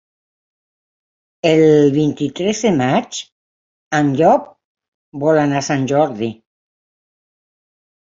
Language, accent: Catalan, aprenent (recent, des del castellà)